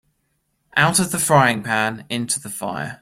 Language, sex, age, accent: English, male, 19-29, England English